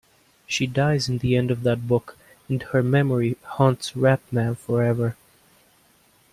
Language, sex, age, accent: English, male, under 19, United States English